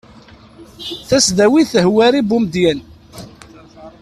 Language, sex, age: Kabyle, male, 30-39